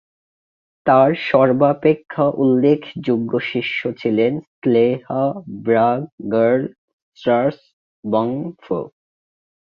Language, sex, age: Bengali, male, 19-29